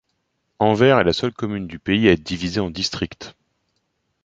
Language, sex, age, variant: French, male, 30-39, Français de métropole